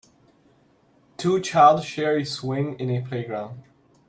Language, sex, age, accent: English, male, 30-39, United States English